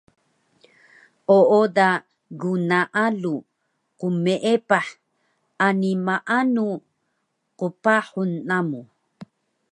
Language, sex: Taroko, female